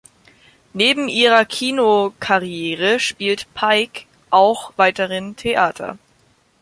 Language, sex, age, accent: German, male, under 19, Deutschland Deutsch